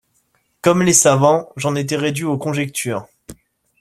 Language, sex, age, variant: French, male, 19-29, Français de métropole